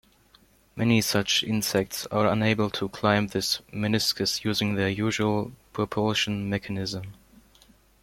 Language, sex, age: English, male, under 19